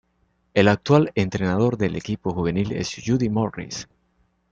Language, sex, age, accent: Spanish, male, 19-29, Caribe: Cuba, Venezuela, Puerto Rico, República Dominicana, Panamá, Colombia caribeña, México caribeño, Costa del golfo de México